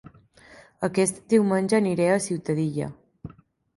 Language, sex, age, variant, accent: Catalan, female, 19-29, Balear, mallorquí